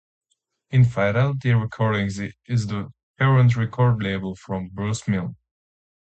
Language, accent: English, United States English